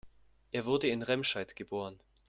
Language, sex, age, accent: German, male, under 19, Deutschland Deutsch